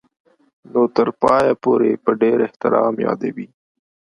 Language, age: Pashto, 30-39